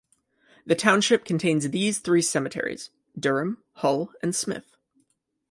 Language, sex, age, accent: English, male, 19-29, United States English